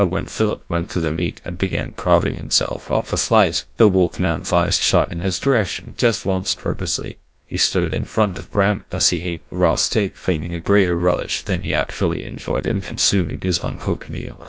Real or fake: fake